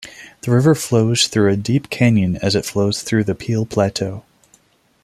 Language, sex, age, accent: English, male, 30-39, United States English